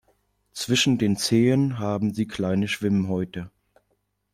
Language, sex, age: German, male, 19-29